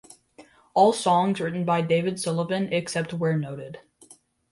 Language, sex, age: English, male, under 19